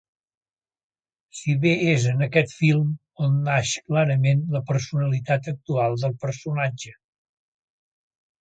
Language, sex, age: Catalan, male, 70-79